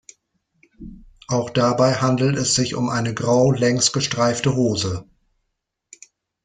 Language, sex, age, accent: German, male, 40-49, Deutschland Deutsch